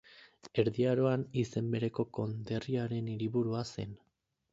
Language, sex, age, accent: Basque, male, 19-29, Mendebalekoa (Araba, Bizkaia, Gipuzkoako mendebaleko herri batzuk)